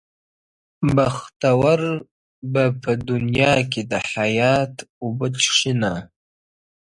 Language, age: Pashto, 19-29